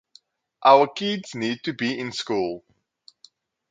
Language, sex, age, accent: English, male, 19-29, Southern African (South Africa, Zimbabwe, Namibia)